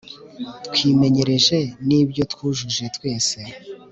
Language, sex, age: Kinyarwanda, male, 19-29